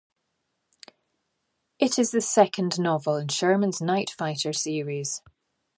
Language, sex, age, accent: English, female, 50-59, Scottish English